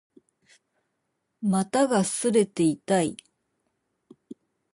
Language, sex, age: Japanese, female, 60-69